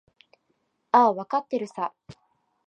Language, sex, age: Japanese, female, 19-29